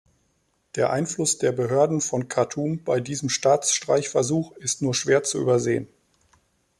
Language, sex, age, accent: German, male, 30-39, Deutschland Deutsch